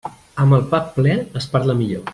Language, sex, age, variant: Catalan, male, 50-59, Central